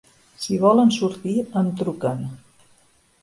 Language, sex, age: Catalan, female, 50-59